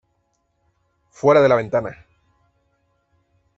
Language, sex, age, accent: Spanish, male, 19-29, México